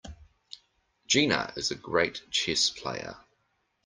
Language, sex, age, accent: English, male, 40-49, New Zealand English